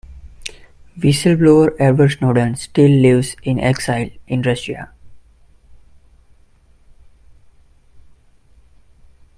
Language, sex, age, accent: English, male, 19-29, India and South Asia (India, Pakistan, Sri Lanka)